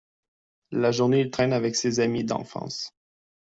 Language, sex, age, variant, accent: French, male, 19-29, Français d'Amérique du Nord, Français du Canada